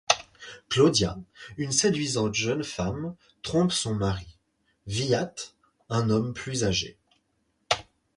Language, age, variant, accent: French, 19-29, Français d'Europe, Français de Suisse